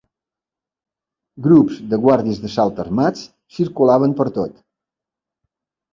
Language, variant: Catalan, Balear